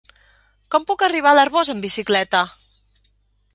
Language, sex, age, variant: Catalan, female, 40-49, Central